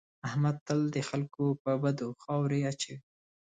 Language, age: Pashto, 30-39